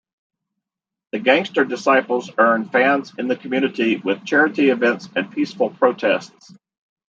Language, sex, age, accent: English, male, 50-59, United States English